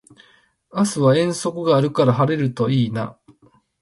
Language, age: Japanese, 50-59